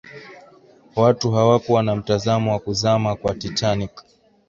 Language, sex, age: Swahili, male, 19-29